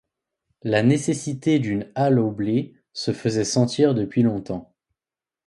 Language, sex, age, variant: French, male, 19-29, Français de métropole